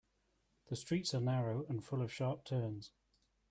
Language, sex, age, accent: English, male, 30-39, Welsh English